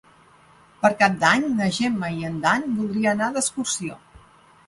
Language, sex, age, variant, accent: Catalan, female, 50-59, Nord-Occidental, Empordanès